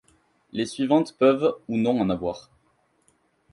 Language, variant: French, Français de métropole